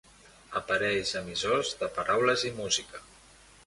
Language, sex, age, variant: Catalan, male, 19-29, Central